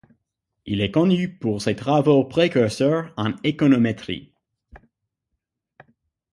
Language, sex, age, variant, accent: French, male, 19-29, Français d'Amérique du Nord, Français du Canada